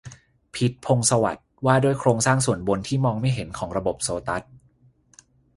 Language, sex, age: Thai, male, 30-39